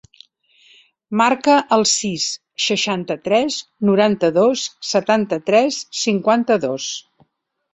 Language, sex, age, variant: Catalan, female, 60-69, Central